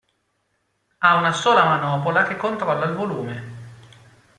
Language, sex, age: Italian, male, 40-49